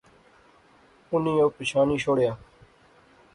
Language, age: Pahari-Potwari, 30-39